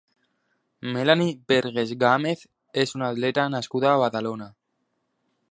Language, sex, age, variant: Catalan, male, under 19, Alacantí